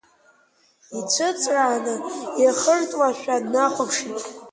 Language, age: Abkhazian, under 19